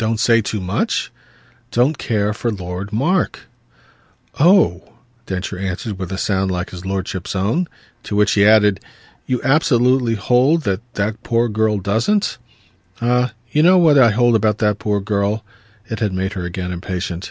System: none